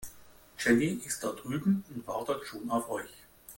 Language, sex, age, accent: German, male, 50-59, Deutschland Deutsch